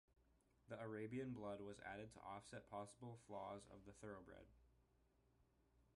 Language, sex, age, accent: English, male, 19-29, United States English